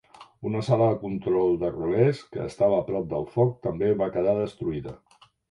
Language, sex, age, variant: Catalan, male, 60-69, Central